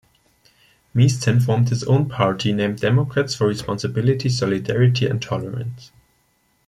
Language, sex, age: English, male, 19-29